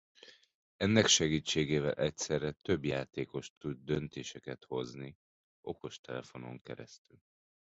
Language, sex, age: Hungarian, male, 40-49